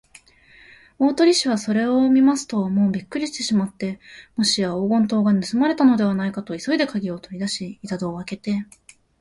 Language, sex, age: Japanese, female, 19-29